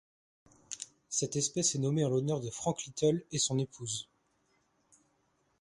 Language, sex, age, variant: French, male, 19-29, Français de métropole